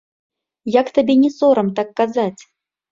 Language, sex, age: Belarusian, female, 30-39